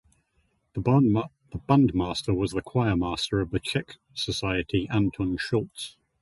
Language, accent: English, England English